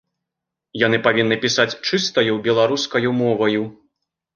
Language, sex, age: Belarusian, male, 30-39